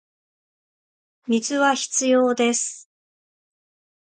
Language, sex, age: Japanese, female, 40-49